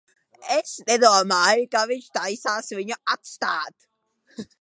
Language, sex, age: Latvian, male, under 19